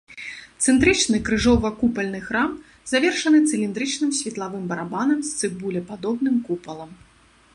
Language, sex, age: Belarusian, female, 30-39